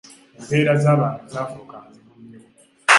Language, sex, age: Ganda, male, 19-29